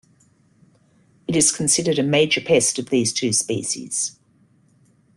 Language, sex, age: English, female, 50-59